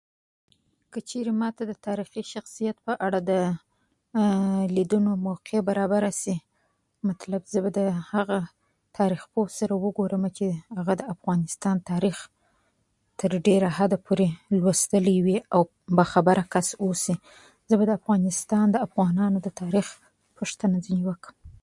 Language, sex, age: Pashto, female, 19-29